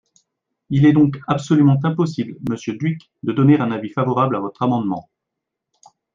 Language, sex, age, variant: French, male, 40-49, Français de métropole